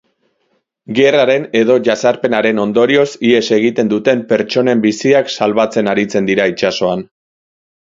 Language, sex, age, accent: Basque, male, 19-29, Mendebalekoa (Araba, Bizkaia, Gipuzkoako mendebaleko herri batzuk)